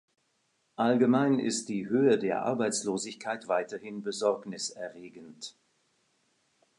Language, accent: German, Schweizerdeutsch